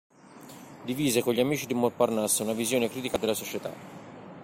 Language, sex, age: Italian, male, 40-49